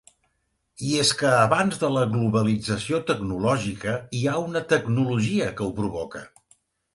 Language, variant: Catalan, Central